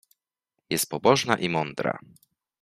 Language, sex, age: Polish, male, 19-29